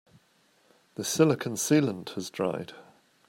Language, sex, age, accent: English, male, 50-59, England English